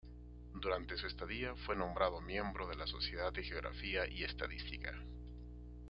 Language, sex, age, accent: Spanish, male, 30-39, Andino-Pacífico: Colombia, Perú, Ecuador, oeste de Bolivia y Venezuela andina